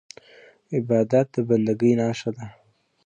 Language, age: Pashto, 19-29